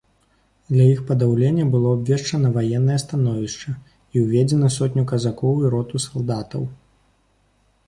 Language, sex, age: Belarusian, male, 19-29